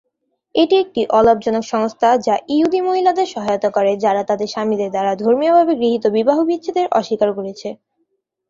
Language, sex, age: Bengali, female, 30-39